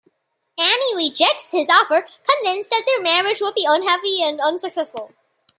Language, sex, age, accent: English, male, under 19, United States English